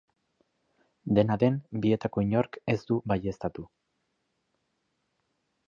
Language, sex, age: Basque, male, 30-39